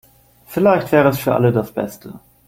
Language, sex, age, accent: German, male, 30-39, Deutschland Deutsch